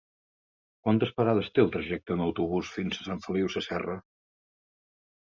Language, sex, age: Catalan, male, 50-59